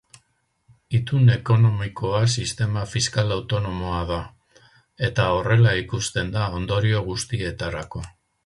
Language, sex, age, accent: Basque, male, 70-79, Mendebalekoa (Araba, Bizkaia, Gipuzkoako mendebaleko herri batzuk)